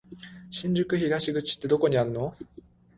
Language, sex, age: Japanese, male, under 19